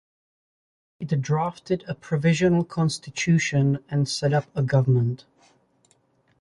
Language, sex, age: English, male, 19-29